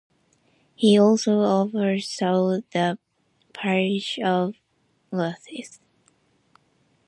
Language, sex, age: English, female, 19-29